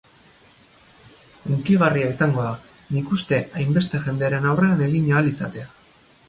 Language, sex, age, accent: Basque, male, 30-39, Mendebalekoa (Araba, Bizkaia, Gipuzkoako mendebaleko herri batzuk)